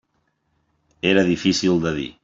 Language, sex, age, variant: Catalan, male, 40-49, Central